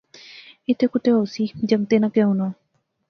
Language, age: Pahari-Potwari, 19-29